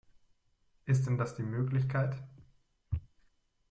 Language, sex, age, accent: German, male, 19-29, Deutschland Deutsch